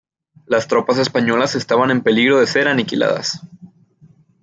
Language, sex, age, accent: Spanish, male, under 19, México